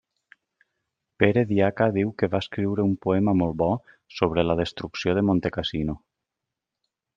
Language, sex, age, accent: Catalan, male, 30-39, valencià